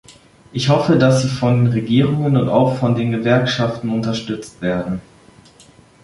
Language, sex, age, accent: German, male, under 19, Deutschland Deutsch